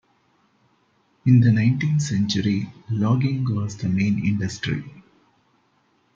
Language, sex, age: English, male, 30-39